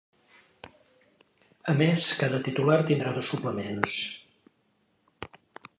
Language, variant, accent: Catalan, Central, central